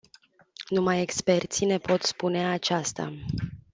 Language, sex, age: Romanian, female, 19-29